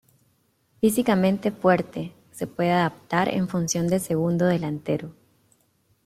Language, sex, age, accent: Spanish, female, 30-39, América central